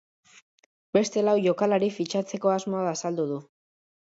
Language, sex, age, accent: Basque, male, under 19, Mendebalekoa (Araba, Bizkaia, Gipuzkoako mendebaleko herri batzuk)